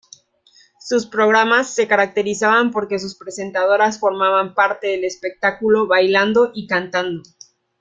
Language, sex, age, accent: Spanish, female, 30-39, México